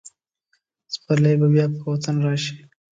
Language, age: Pashto, 19-29